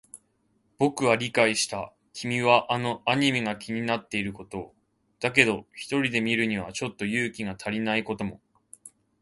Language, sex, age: Japanese, male, 19-29